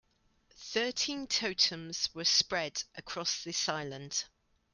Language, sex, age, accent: English, female, 50-59, England English